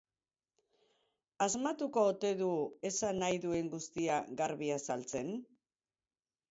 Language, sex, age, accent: Basque, female, 70-79, Erdialdekoa edo Nafarra (Gipuzkoa, Nafarroa)